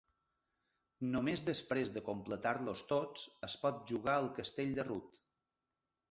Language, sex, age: Catalan, male, 40-49